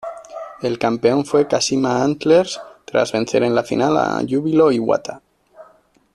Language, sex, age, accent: Spanish, male, 40-49, España: Norte peninsular (Asturias, Castilla y León, Cantabria, País Vasco, Navarra, Aragón, La Rioja, Guadalajara, Cuenca)